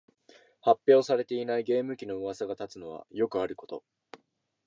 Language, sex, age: Japanese, male, under 19